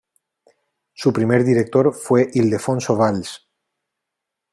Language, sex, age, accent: Spanish, male, 40-49, España: Islas Canarias